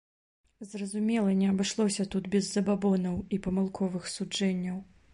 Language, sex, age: Belarusian, female, 30-39